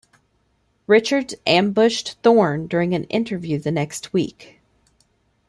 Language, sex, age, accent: English, female, 30-39, United States English